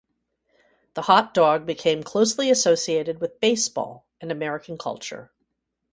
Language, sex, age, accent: English, female, 60-69, United States English